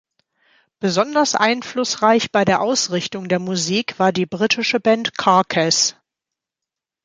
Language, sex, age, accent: German, female, 50-59, Deutschland Deutsch